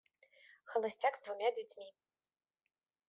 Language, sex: Russian, female